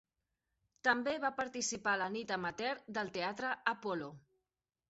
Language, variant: Catalan, Central